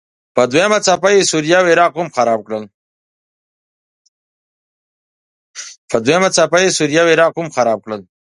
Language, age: Pashto, 30-39